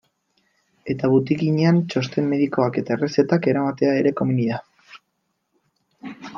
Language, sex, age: Basque, male, 19-29